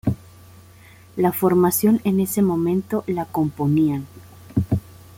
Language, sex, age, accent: Spanish, female, 30-39, México